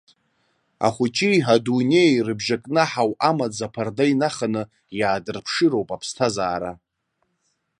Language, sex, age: Abkhazian, male, 19-29